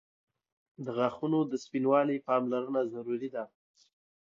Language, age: Pashto, 30-39